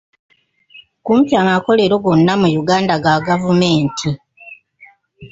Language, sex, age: Ganda, female, 60-69